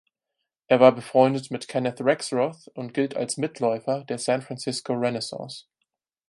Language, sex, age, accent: German, male, 19-29, Deutschland Deutsch